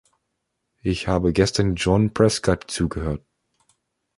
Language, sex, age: German, male, 19-29